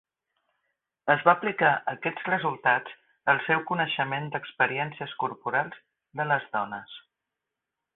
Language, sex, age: Catalan, female, 50-59